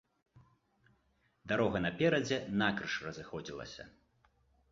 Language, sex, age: Belarusian, male, 30-39